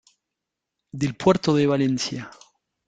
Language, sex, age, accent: Spanish, male, 50-59, Rioplatense: Argentina, Uruguay, este de Bolivia, Paraguay